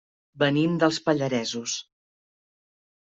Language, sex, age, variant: Catalan, female, 40-49, Central